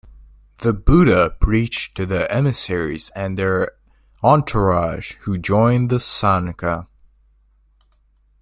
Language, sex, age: English, male, under 19